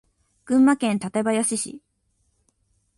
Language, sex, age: Japanese, female, 19-29